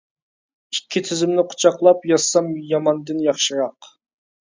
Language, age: Uyghur, 19-29